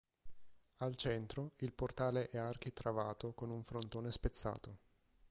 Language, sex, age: Italian, male, 30-39